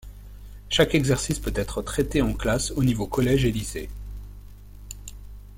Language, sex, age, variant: French, male, 40-49, Français de métropole